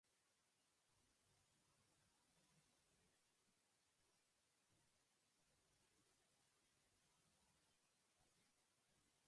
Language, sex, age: English, female, 19-29